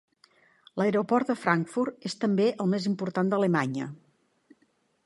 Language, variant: Catalan, Central